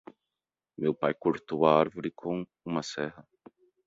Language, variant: Portuguese, Portuguese (Brasil)